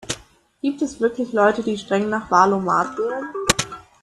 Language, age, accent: German, 19-29, Deutschland Deutsch